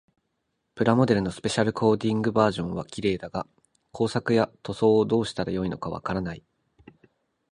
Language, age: Japanese, 19-29